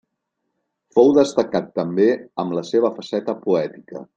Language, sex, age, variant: Catalan, male, 60-69, Central